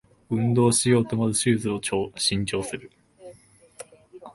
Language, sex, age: Japanese, male, 19-29